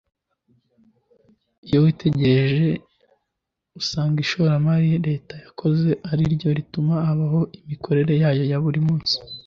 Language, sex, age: Kinyarwanda, male, under 19